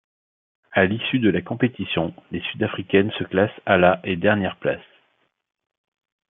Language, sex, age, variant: French, male, 40-49, Français de métropole